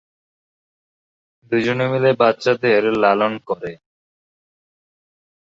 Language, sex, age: Bengali, male, 19-29